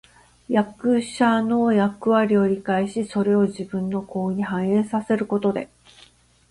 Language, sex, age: Japanese, female, 50-59